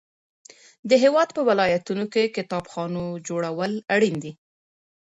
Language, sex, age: Pashto, female, 30-39